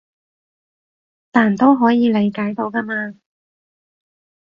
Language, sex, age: Cantonese, female, 19-29